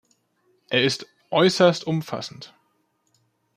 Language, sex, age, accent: German, male, 19-29, Deutschland Deutsch